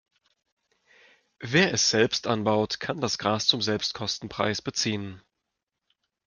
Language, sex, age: German, male, 40-49